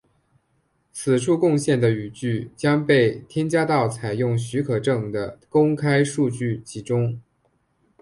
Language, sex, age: Chinese, male, 19-29